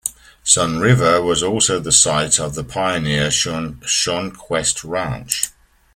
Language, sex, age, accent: English, male, 50-59, England English